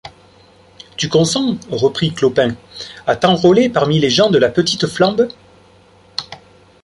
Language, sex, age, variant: French, male, 40-49, Français de métropole